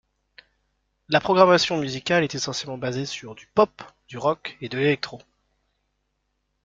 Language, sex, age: French, male, 19-29